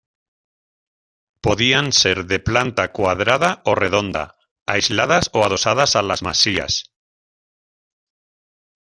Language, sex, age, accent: Spanish, male, 50-59, España: Centro-Sur peninsular (Madrid, Toledo, Castilla-La Mancha)